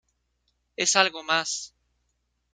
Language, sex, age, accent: Spanish, male, 19-29, México